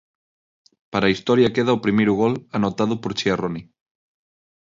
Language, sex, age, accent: Galician, male, 19-29, Central (gheada); Neofalante